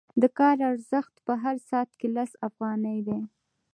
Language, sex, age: Pashto, female, 19-29